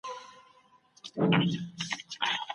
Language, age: Pashto, 30-39